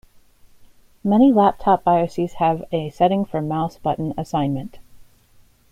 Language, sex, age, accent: English, female, 40-49, United States English